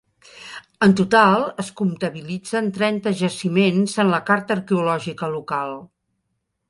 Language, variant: Catalan, Central